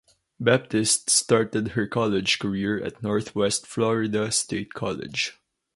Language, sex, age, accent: English, male, 19-29, Filipino